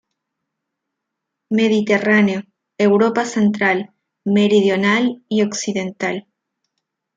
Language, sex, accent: Spanish, female, Andino-Pacífico: Colombia, Perú, Ecuador, oeste de Bolivia y Venezuela andina